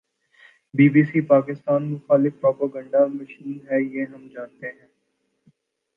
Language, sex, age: Urdu, male, 19-29